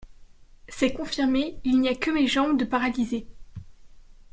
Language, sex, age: French, female, under 19